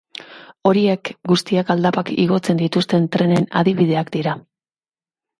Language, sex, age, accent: Basque, female, 50-59, Mendebalekoa (Araba, Bizkaia, Gipuzkoako mendebaleko herri batzuk)